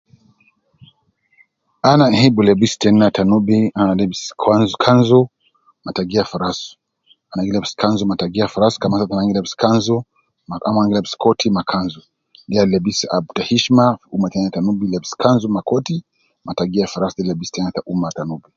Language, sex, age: Nubi, male, 50-59